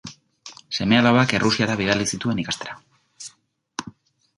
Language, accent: Basque, Erdialdekoa edo Nafarra (Gipuzkoa, Nafarroa)